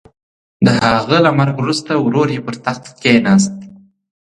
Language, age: Pashto, 19-29